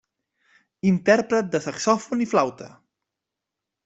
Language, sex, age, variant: Catalan, male, 30-39, Central